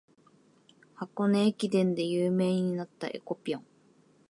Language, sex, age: Japanese, female, 19-29